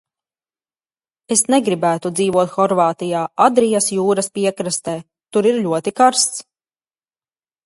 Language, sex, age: Latvian, female, 30-39